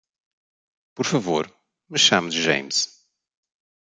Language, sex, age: Portuguese, male, 40-49